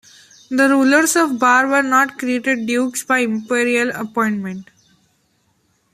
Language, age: English, 19-29